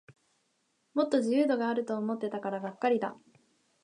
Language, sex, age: Japanese, female, 19-29